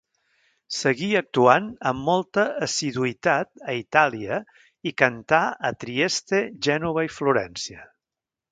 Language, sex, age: Catalan, male, 60-69